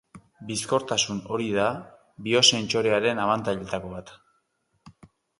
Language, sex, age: Basque, male, 40-49